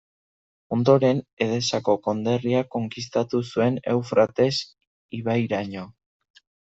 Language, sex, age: Basque, male, under 19